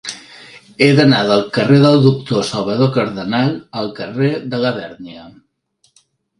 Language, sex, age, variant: Catalan, male, 40-49, Central